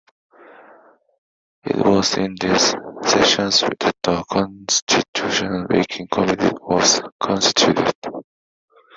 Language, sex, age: English, male, 19-29